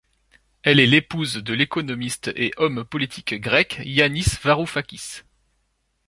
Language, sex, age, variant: French, male, 30-39, Français de métropole